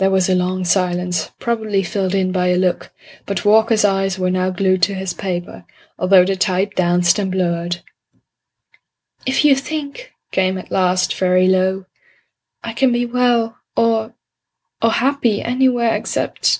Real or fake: real